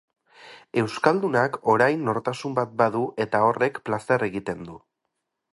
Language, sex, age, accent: Basque, male, 30-39, Erdialdekoa edo Nafarra (Gipuzkoa, Nafarroa)